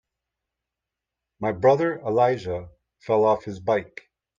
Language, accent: English, United States English